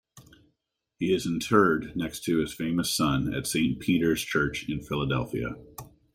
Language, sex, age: English, male, 40-49